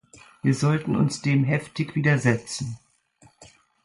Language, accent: German, Deutschland Deutsch